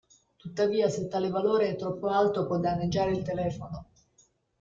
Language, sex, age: Italian, female, 60-69